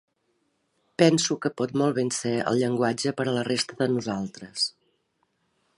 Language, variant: Catalan, Nord-Occidental